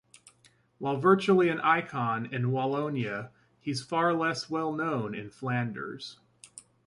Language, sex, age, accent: English, male, 30-39, United States English